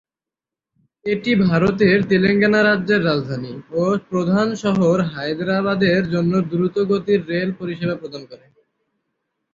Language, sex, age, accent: Bengali, male, under 19, চলিত